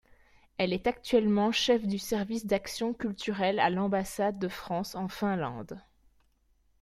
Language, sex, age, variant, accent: French, female, 19-29, Français d'Europe, Français de Belgique